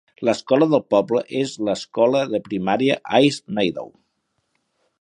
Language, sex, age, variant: Catalan, male, 50-59, Central